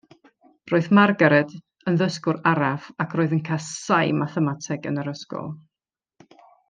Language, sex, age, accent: Welsh, female, 30-39, Y Deyrnas Unedig Cymraeg